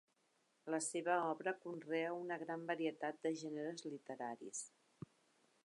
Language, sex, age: Catalan, female, 50-59